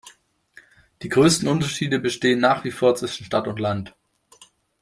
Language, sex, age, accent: German, male, 19-29, Deutschland Deutsch